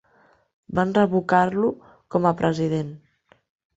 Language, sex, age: Catalan, female, 40-49